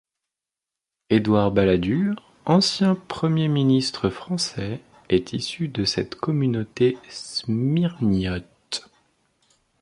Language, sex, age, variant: French, male, 30-39, Français de métropole